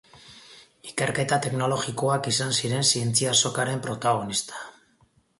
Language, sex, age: Basque, male, 50-59